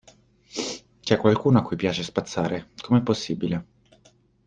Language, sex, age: Italian, male, 19-29